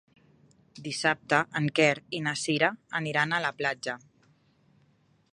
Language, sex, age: Catalan, female, 30-39